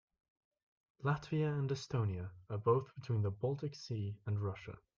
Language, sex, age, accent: English, male, 19-29, England English